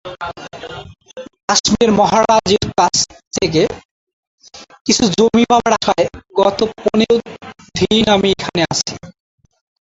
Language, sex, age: Bengali, male, 19-29